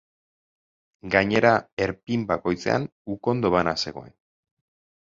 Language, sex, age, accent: Basque, male, 30-39, Mendebalekoa (Araba, Bizkaia, Gipuzkoako mendebaleko herri batzuk)